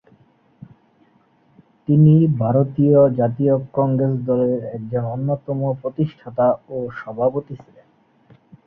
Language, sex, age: Bengali, male, 19-29